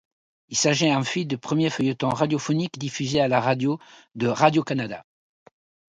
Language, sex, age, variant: French, male, 60-69, Français de métropole